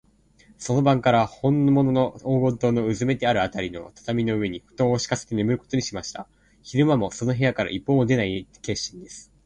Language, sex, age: Japanese, male, 19-29